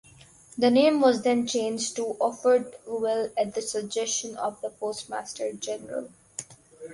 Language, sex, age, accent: English, female, under 19, India and South Asia (India, Pakistan, Sri Lanka)